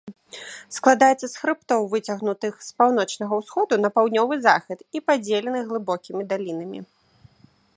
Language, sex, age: Belarusian, female, 19-29